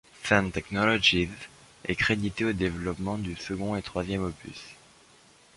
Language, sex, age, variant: French, male, under 19, Français de métropole